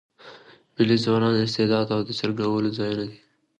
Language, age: Pashto, 19-29